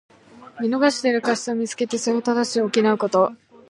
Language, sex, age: Japanese, female, 19-29